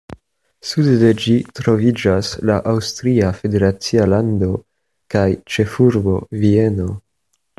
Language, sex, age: Esperanto, male, 19-29